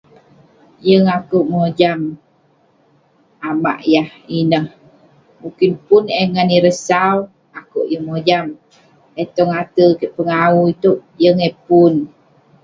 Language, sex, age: Western Penan, female, 30-39